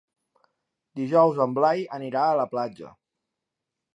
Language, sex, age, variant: Catalan, male, 30-39, Central